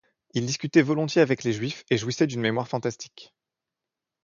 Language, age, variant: French, 19-29, Français de métropole